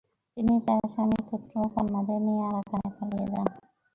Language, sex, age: Bengali, male, 19-29